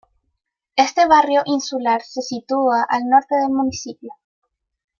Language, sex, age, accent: Spanish, female, under 19, Chileno: Chile, Cuyo